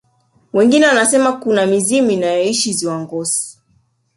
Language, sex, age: Swahili, male, 19-29